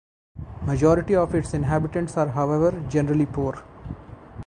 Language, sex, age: English, male, 40-49